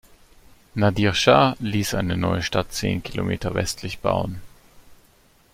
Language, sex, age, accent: German, male, 30-39, Deutschland Deutsch